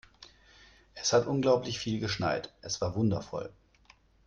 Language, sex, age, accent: German, male, 30-39, Deutschland Deutsch